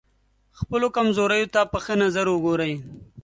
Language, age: Pashto, 19-29